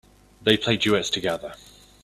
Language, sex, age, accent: English, male, 30-39, England English